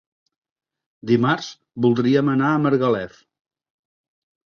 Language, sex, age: Catalan, male, 50-59